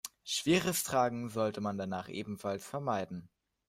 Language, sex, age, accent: German, male, under 19, Deutschland Deutsch